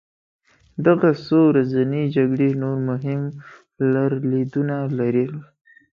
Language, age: Pashto, 19-29